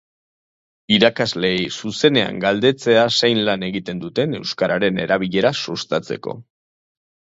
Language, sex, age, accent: Basque, male, 30-39, Mendebalekoa (Araba, Bizkaia, Gipuzkoako mendebaleko herri batzuk)